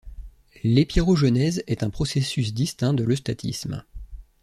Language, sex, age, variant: French, male, 30-39, Français de métropole